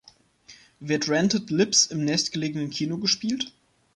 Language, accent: German, Deutschland Deutsch